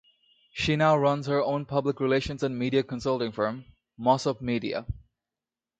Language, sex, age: English, male, 19-29